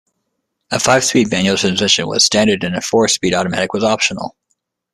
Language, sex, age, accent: English, male, 30-39, United States English